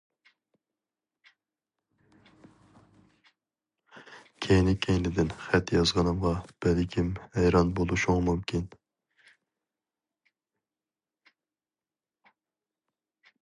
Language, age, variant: Uyghur, 19-29, ئۇيغۇر تىلى